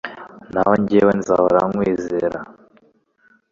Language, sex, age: Kinyarwanda, male, 19-29